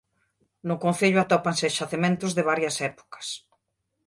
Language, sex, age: Galician, female, 50-59